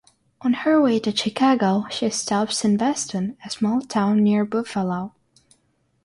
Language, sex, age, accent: English, female, under 19, United States English; England English